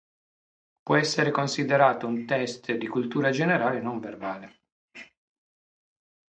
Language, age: Italian, 50-59